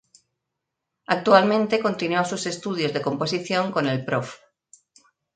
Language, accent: Spanish, España: Centro-Sur peninsular (Madrid, Toledo, Castilla-La Mancha)